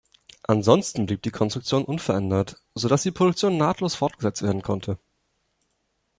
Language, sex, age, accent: German, male, 19-29, Deutschland Deutsch